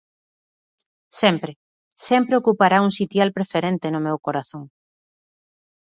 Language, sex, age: Galician, female, 40-49